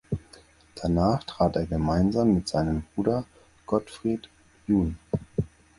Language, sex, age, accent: German, male, 19-29, Deutschland Deutsch